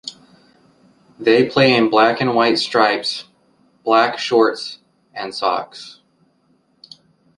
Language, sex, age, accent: English, male, 30-39, United States English